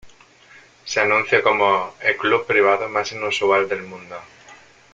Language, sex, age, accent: Spanish, male, 30-39, España: Centro-Sur peninsular (Madrid, Toledo, Castilla-La Mancha)